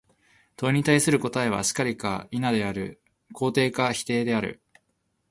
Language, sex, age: Japanese, male, 19-29